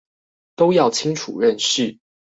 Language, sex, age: Chinese, male, 19-29